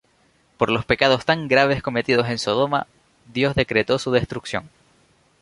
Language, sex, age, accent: Spanish, male, 19-29, España: Islas Canarias